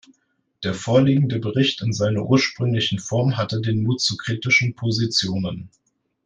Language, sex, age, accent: German, male, 19-29, Deutschland Deutsch